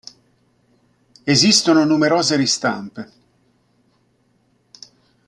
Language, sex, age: Italian, male, 60-69